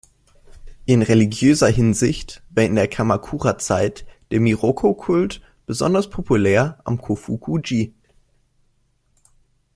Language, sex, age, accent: German, male, 19-29, Deutschland Deutsch